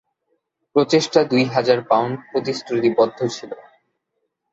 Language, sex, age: Bengali, male, under 19